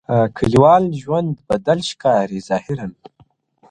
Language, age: Pashto, under 19